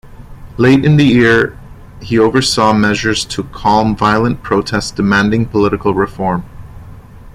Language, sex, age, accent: English, male, 30-39, United States English